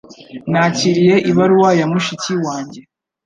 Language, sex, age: Kinyarwanda, male, 19-29